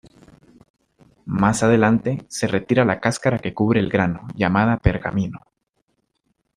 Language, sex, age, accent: Spanish, male, under 19, América central